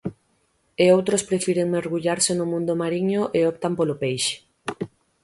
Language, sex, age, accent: Galician, female, 19-29, Central (gheada); Oriental (común en zona oriental)